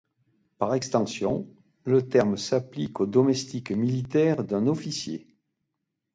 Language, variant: French, Français de métropole